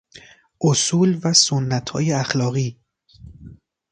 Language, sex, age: Persian, male, 19-29